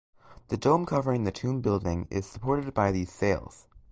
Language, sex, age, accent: English, male, under 19, United States English